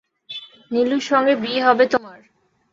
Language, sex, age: Bengali, female, 19-29